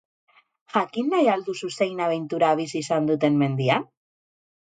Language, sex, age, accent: Basque, female, 30-39, Mendebalekoa (Araba, Bizkaia, Gipuzkoako mendebaleko herri batzuk)